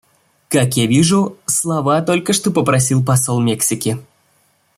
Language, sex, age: Russian, male, under 19